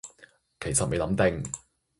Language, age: Cantonese, 19-29